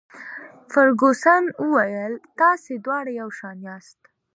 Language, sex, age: Pashto, female, 19-29